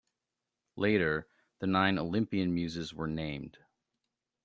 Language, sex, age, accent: English, male, 40-49, United States English